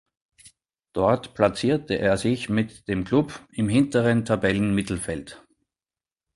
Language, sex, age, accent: German, male, 40-49, Österreichisches Deutsch